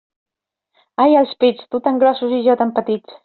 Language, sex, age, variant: Catalan, female, 19-29, Central